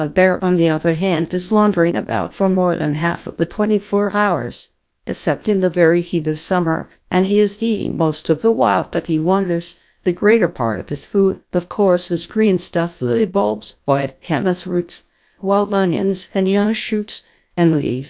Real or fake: fake